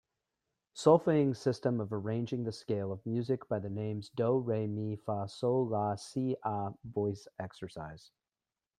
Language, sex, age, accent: English, male, 40-49, United States English